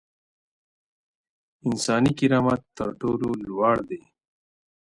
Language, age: Pashto, 30-39